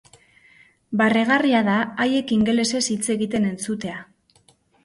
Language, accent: Basque, Mendebalekoa (Araba, Bizkaia, Gipuzkoako mendebaleko herri batzuk)